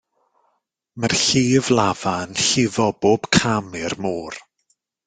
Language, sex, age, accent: Welsh, male, 30-39, Y Deyrnas Unedig Cymraeg